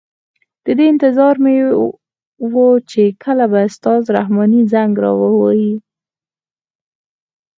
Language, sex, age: Pashto, female, 19-29